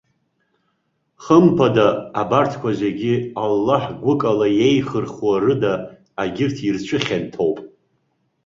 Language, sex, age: Abkhazian, male, 50-59